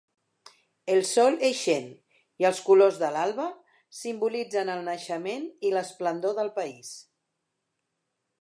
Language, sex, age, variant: Catalan, female, 50-59, Central